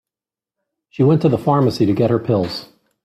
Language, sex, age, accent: English, male, 50-59, United States English